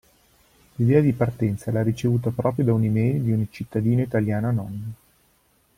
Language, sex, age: Italian, male, 40-49